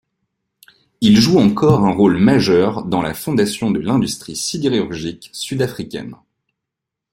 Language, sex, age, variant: French, male, 30-39, Français de métropole